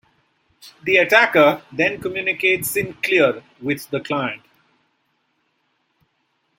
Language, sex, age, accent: English, male, 50-59, India and South Asia (India, Pakistan, Sri Lanka)